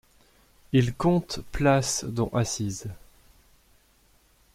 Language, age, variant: French, 19-29, Français de métropole